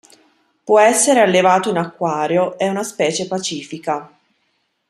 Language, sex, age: Italian, female, 19-29